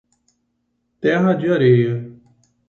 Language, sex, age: Portuguese, male, 60-69